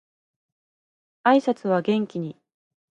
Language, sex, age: Japanese, female, 30-39